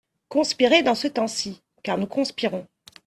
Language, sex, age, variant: French, female, 40-49, Français de métropole